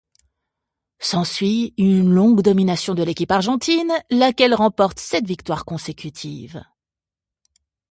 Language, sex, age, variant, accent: French, female, 40-49, Français d'Europe, Français de Suisse